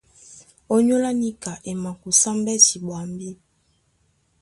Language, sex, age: Duala, female, 19-29